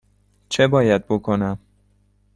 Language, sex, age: Persian, male, 19-29